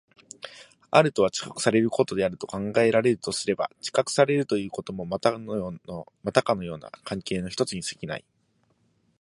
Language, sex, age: Japanese, male, 19-29